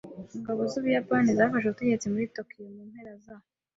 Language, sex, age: Kinyarwanda, female, 19-29